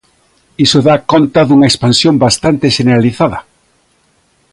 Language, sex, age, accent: Galician, male, 50-59, Normativo (estándar)